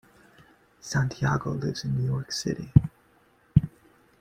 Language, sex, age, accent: English, male, 30-39, United States English